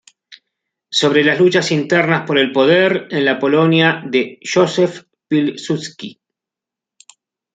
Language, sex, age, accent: Spanish, male, 50-59, Rioplatense: Argentina, Uruguay, este de Bolivia, Paraguay